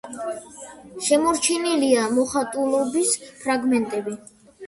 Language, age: Georgian, 30-39